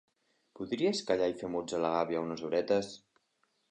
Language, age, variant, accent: Catalan, under 19, Central, central